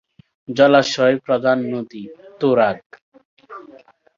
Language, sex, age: Bengali, male, 19-29